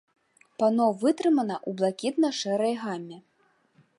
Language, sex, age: Belarusian, female, 30-39